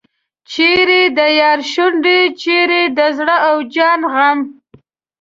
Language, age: Pashto, 19-29